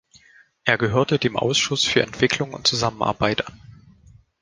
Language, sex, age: German, male, 19-29